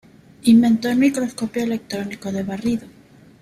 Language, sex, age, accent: Spanish, female, 19-29, México